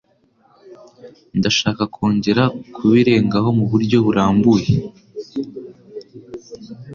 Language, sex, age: Kinyarwanda, male, under 19